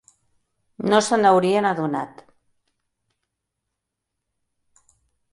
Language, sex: Catalan, female